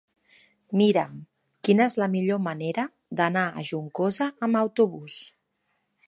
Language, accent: Catalan, Lleidatà